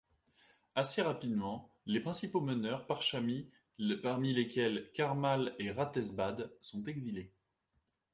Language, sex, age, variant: French, male, 19-29, Français de métropole